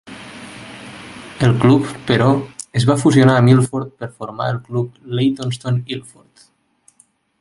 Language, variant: Catalan, Nord-Occidental